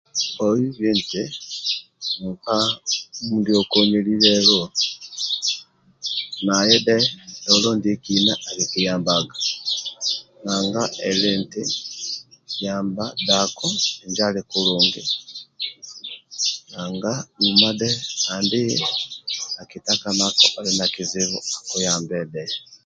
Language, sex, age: Amba (Uganda), male, 50-59